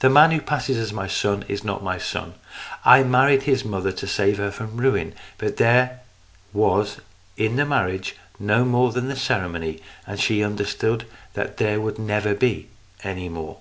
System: none